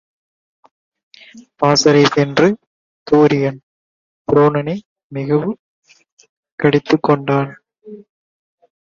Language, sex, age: Tamil, male, 19-29